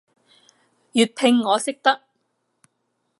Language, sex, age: Cantonese, female, 60-69